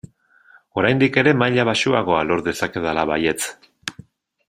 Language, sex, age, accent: Basque, male, 30-39, Mendebalekoa (Araba, Bizkaia, Gipuzkoako mendebaleko herri batzuk)